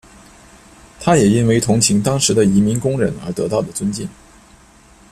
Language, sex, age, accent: Chinese, male, 19-29, 出生地：河南省